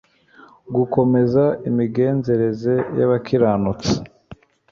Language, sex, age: Kinyarwanda, male, under 19